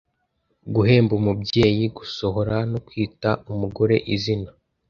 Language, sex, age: Kinyarwanda, male, under 19